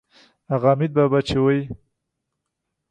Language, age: Pashto, 30-39